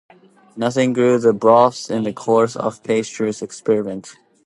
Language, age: English, 19-29